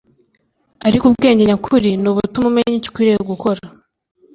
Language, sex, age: Kinyarwanda, female, under 19